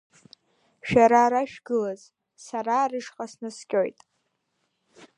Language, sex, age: Abkhazian, female, under 19